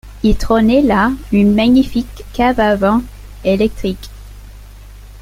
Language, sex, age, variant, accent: French, female, 19-29, Français d'Amérique du Nord, Français des États-Unis